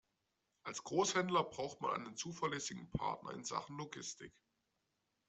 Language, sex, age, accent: German, male, 19-29, Deutschland Deutsch